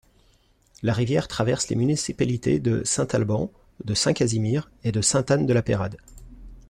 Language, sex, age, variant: French, male, 40-49, Français de métropole